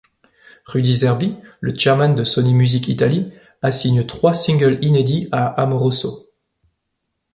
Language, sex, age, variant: French, male, 30-39, Français de métropole